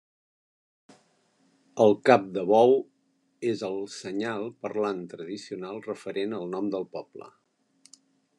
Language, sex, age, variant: Catalan, male, 50-59, Central